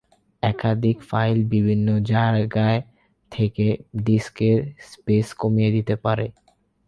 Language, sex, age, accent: Bengali, male, 19-29, Bengali; Bangla